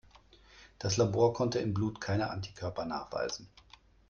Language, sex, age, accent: German, male, 30-39, Deutschland Deutsch